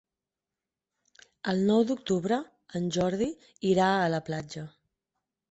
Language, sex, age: Catalan, female, 30-39